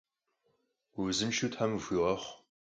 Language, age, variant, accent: Kabardian, 19-29, Адыгэбзэ (Къэбэрдей, Кирил, псоми зэдай), Джылэхъстэней (Gilahsteney)